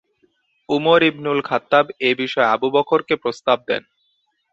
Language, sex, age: Bengali, male, 19-29